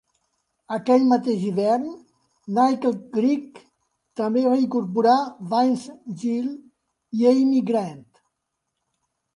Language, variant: Catalan, Central